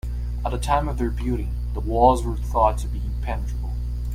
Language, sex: English, male